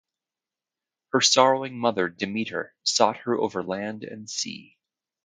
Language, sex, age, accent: English, male, 40-49, United States English